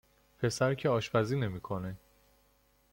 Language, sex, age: Persian, male, 30-39